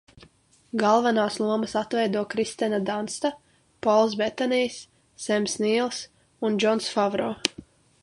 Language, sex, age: Latvian, female, 19-29